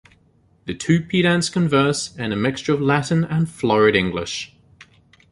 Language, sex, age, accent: English, male, 30-39, New Zealand English